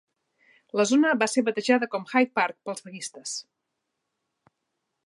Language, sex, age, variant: Catalan, female, 40-49, Central